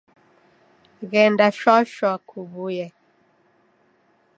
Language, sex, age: Taita, female, 60-69